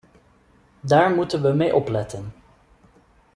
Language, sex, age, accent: Dutch, male, 19-29, Nederlands Nederlands